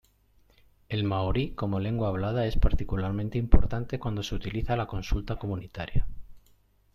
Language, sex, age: Spanish, male, 50-59